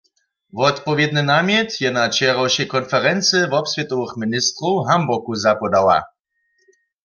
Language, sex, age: Upper Sorbian, male, 40-49